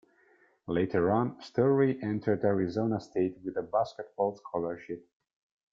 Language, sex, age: English, male, 19-29